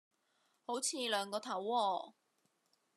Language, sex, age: Cantonese, female, 30-39